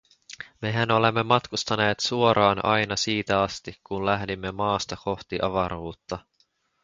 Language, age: Finnish, 19-29